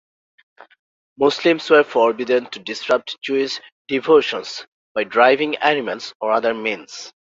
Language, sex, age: English, male, 19-29